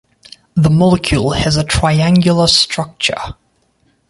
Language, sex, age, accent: English, male, 19-29, United States English